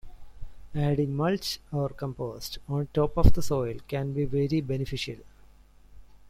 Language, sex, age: English, male, 40-49